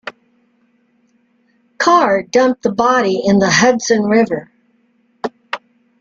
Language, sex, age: English, female, 60-69